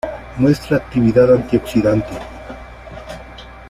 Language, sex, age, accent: Spanish, male, 40-49, Andino-Pacífico: Colombia, Perú, Ecuador, oeste de Bolivia y Venezuela andina